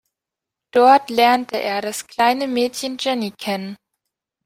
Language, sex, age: German, female, under 19